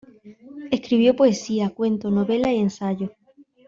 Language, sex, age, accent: Spanish, female, 19-29, España: Sur peninsular (Andalucia, Extremadura, Murcia)